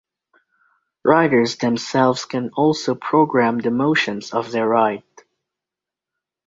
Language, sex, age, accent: English, male, under 19, England English